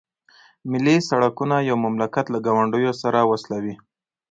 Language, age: Pashto, 19-29